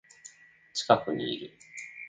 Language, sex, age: Japanese, male, 30-39